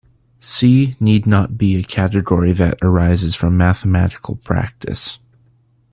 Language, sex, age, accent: English, male, under 19, United States English